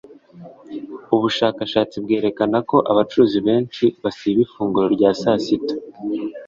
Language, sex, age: Kinyarwanda, male, 19-29